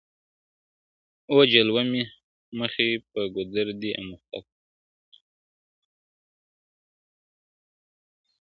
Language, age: Pashto, 19-29